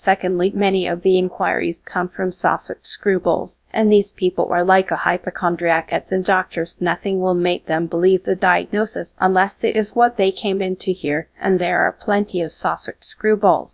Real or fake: fake